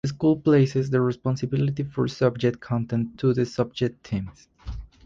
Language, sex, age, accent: English, male, under 19, United States English